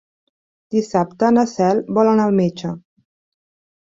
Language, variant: Catalan, Central